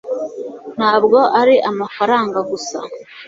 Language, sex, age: Kinyarwanda, female, 30-39